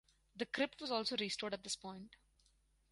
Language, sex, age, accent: English, female, 19-29, India and South Asia (India, Pakistan, Sri Lanka)